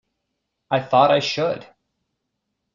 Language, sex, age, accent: English, male, 30-39, United States English